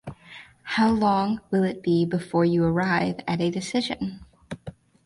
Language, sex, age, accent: English, female, 19-29, United States English